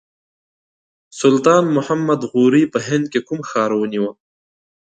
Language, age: Pashto, 19-29